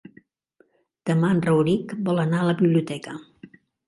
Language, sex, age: Catalan, female, 60-69